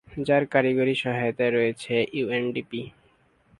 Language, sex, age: Bengali, male, 19-29